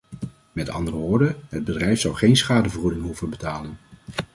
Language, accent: Dutch, Nederlands Nederlands